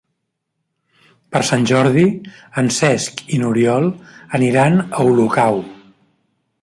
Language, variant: Catalan, Central